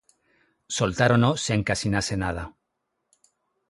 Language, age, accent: Galician, 40-49, Normativo (estándar); Neofalante